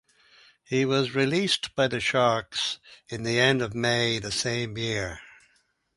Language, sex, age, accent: English, male, 70-79, Irish English